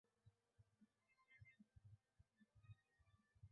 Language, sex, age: Bengali, female, 19-29